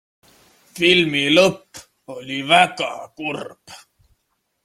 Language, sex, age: Estonian, male, 19-29